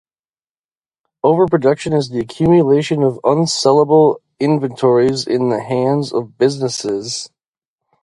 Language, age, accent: English, 19-29, United States English; midwest